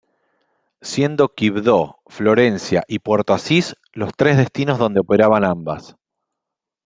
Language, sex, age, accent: Spanish, male, 40-49, Rioplatense: Argentina, Uruguay, este de Bolivia, Paraguay